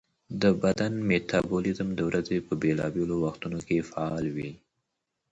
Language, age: Pashto, 30-39